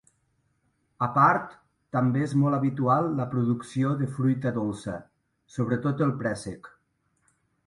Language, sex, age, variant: Catalan, male, 30-39, Nord-Occidental